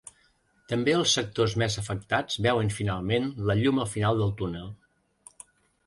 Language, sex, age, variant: Catalan, male, 60-69, Central